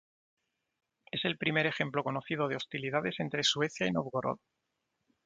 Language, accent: Spanish, España: Sur peninsular (Andalucia, Extremadura, Murcia)